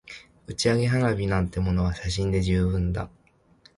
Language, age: Japanese, 19-29